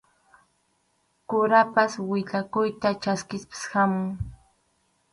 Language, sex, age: Arequipa-La Unión Quechua, female, under 19